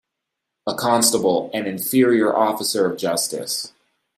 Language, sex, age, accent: English, male, 19-29, United States English